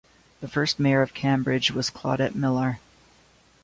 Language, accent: English, United States English